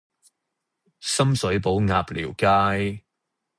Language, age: Cantonese, 40-49